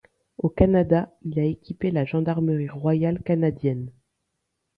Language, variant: French, Français de métropole